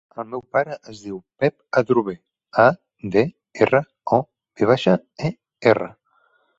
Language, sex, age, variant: Catalan, male, 30-39, Central